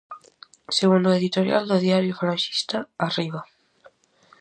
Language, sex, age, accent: Galician, female, under 19, Atlántico (seseo e gheada)